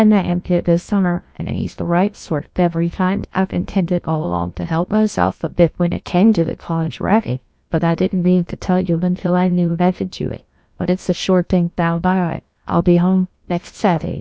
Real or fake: fake